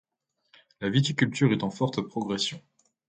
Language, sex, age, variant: French, male, 19-29, Français de métropole